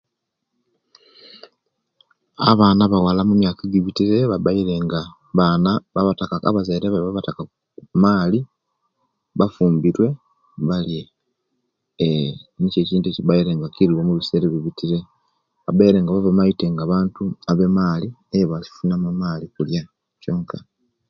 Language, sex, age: Kenyi, male, 40-49